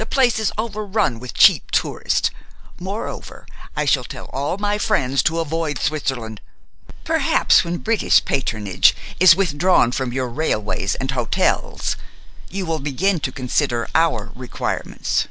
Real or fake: real